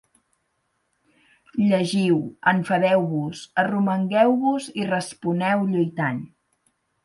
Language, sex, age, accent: Catalan, female, 30-39, gironí